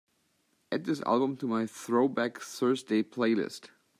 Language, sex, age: English, male, 19-29